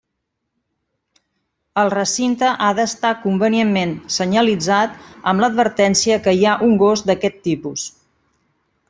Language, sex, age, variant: Catalan, female, 50-59, Central